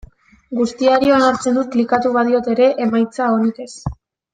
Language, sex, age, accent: Basque, female, 19-29, Mendebalekoa (Araba, Bizkaia, Gipuzkoako mendebaleko herri batzuk)